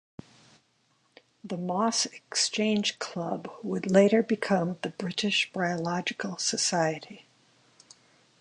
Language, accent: English, United States English